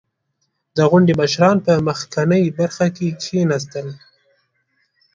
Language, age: Pashto, 19-29